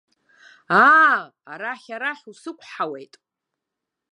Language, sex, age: Abkhazian, female, 50-59